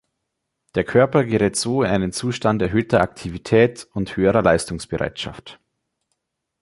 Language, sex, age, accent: German, male, 19-29, Deutschland Deutsch